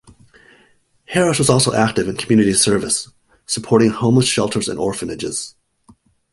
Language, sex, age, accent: English, male, 40-49, United States English